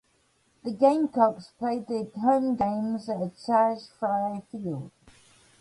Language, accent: English, New Zealand English